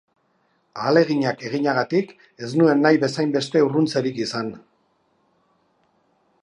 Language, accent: Basque, Erdialdekoa edo Nafarra (Gipuzkoa, Nafarroa)